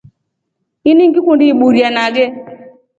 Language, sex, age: Rombo, female, 30-39